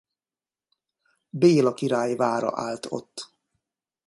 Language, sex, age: Hungarian, male, 50-59